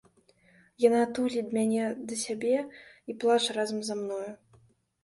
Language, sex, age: Belarusian, female, 19-29